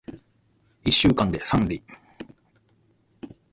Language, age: Japanese, 30-39